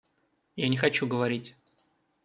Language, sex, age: Russian, male, 19-29